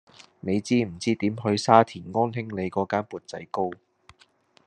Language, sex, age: Cantonese, male, 19-29